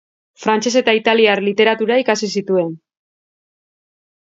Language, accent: Basque, Mendebalekoa (Araba, Bizkaia, Gipuzkoako mendebaleko herri batzuk)